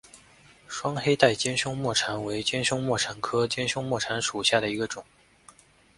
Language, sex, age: Chinese, male, 19-29